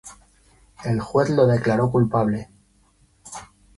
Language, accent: Spanish, España: Centro-Sur peninsular (Madrid, Toledo, Castilla-La Mancha)